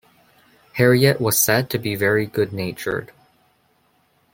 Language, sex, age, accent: English, male, under 19, Canadian English